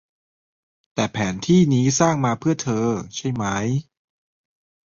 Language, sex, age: Thai, male, 30-39